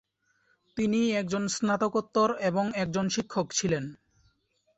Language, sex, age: Bengali, male, 19-29